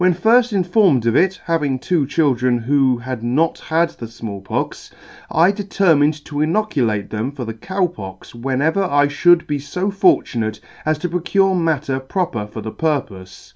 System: none